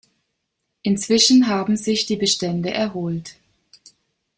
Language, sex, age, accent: German, female, 50-59, Deutschland Deutsch